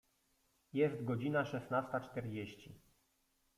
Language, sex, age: Polish, male, 30-39